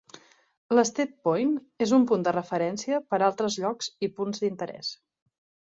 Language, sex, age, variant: Catalan, female, 30-39, Central